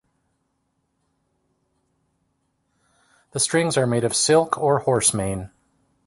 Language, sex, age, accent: English, male, 50-59, United States English